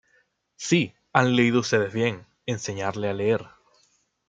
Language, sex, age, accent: Spanish, male, 19-29, Caribe: Cuba, Venezuela, Puerto Rico, República Dominicana, Panamá, Colombia caribeña, México caribeño, Costa del golfo de México